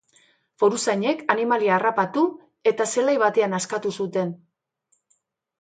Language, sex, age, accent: Basque, female, 50-59, Mendebalekoa (Araba, Bizkaia, Gipuzkoako mendebaleko herri batzuk)